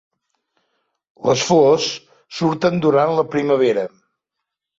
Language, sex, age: Catalan, male, 60-69